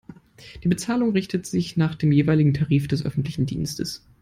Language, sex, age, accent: German, male, 19-29, Deutschland Deutsch